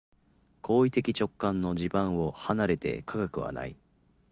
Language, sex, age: Japanese, male, under 19